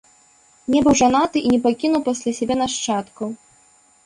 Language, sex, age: Belarusian, female, 19-29